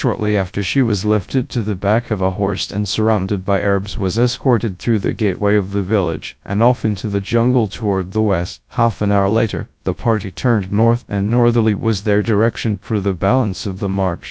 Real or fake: fake